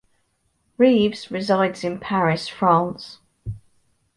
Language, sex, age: English, female, 40-49